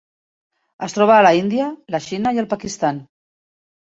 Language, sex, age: Catalan, female, 50-59